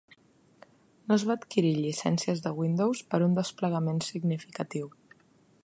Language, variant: Catalan, Central